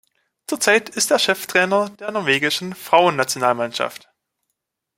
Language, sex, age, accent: German, male, 19-29, Deutschland Deutsch